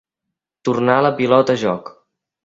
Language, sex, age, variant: Catalan, male, under 19, Central